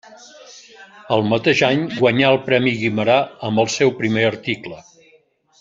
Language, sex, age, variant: Catalan, male, 70-79, Central